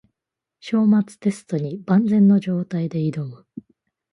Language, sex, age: Japanese, female, 19-29